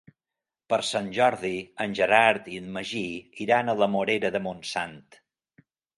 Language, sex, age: Catalan, male, 50-59